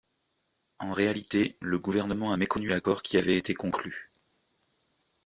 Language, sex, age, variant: French, male, 40-49, Français de métropole